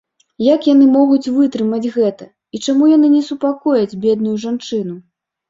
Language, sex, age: Belarusian, female, 30-39